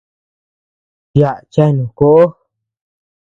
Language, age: Tepeuxila Cuicatec, under 19